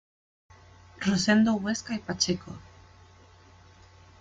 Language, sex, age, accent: Spanish, female, 30-39, España: Centro-Sur peninsular (Madrid, Toledo, Castilla-La Mancha)